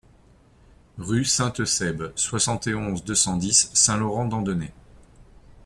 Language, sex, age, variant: French, male, 40-49, Français de métropole